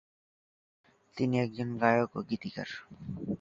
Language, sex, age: Bengali, male, 19-29